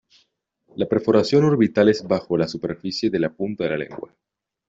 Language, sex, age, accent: Spanish, male, under 19, Andino-Pacífico: Colombia, Perú, Ecuador, oeste de Bolivia y Venezuela andina